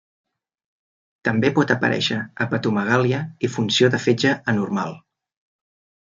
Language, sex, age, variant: Catalan, male, 30-39, Central